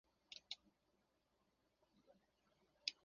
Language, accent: Spanish, México